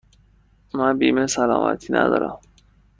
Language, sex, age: Persian, male, 19-29